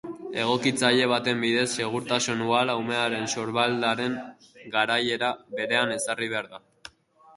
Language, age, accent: Basque, under 19, Erdialdekoa edo Nafarra (Gipuzkoa, Nafarroa)